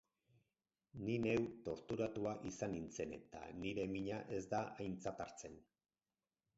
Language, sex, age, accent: Basque, male, 60-69, Erdialdekoa edo Nafarra (Gipuzkoa, Nafarroa)